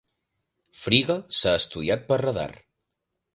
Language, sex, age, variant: Catalan, male, 19-29, Nord-Occidental